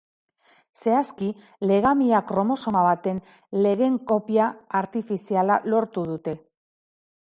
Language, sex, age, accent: Basque, female, 40-49, Mendebalekoa (Araba, Bizkaia, Gipuzkoako mendebaleko herri batzuk)